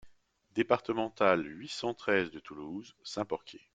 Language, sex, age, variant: French, male, 30-39, Français de métropole